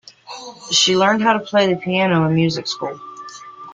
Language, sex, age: English, female, 30-39